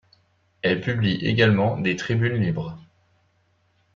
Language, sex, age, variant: French, male, 19-29, Français de métropole